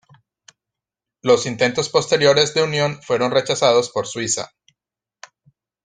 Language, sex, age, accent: Spanish, male, 40-49, Andino-Pacífico: Colombia, Perú, Ecuador, oeste de Bolivia y Venezuela andina